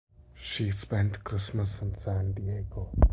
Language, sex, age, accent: English, male, 19-29, India and South Asia (India, Pakistan, Sri Lanka)